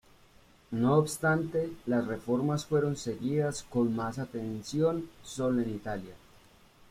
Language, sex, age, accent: Spanish, male, 19-29, Andino-Pacífico: Colombia, Perú, Ecuador, oeste de Bolivia y Venezuela andina